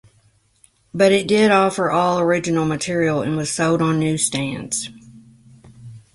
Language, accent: English, United States English